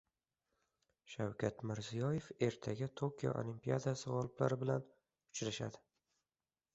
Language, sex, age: Uzbek, male, 19-29